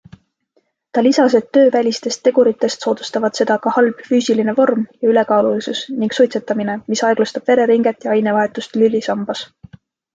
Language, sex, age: Estonian, female, 19-29